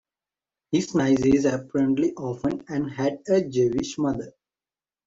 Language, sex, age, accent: English, male, 19-29, England English